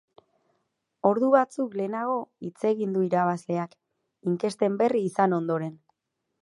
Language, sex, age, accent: Basque, female, 30-39, Erdialdekoa edo Nafarra (Gipuzkoa, Nafarroa)